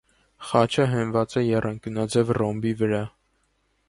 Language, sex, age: Armenian, male, 19-29